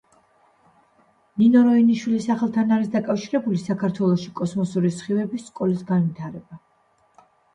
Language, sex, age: Georgian, female, 40-49